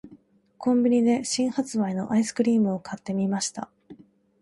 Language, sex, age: Japanese, female, 19-29